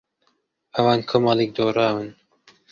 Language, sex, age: Central Kurdish, male, under 19